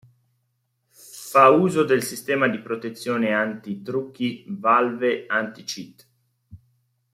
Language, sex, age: Italian, male, 30-39